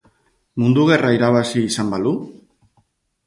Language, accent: Basque, Mendebalekoa (Araba, Bizkaia, Gipuzkoako mendebaleko herri batzuk)